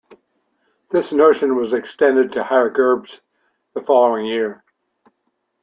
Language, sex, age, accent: English, male, 70-79, Canadian English